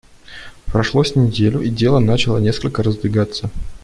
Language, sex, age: Russian, male, 30-39